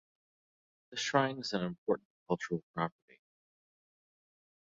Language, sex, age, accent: English, male, 30-39, United States English